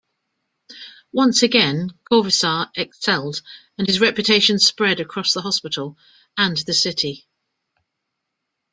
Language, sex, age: English, female, 50-59